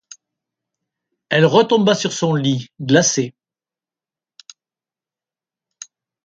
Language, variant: French, Français de métropole